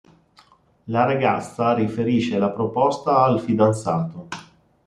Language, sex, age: Italian, male, 40-49